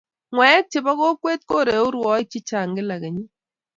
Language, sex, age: Kalenjin, female, 40-49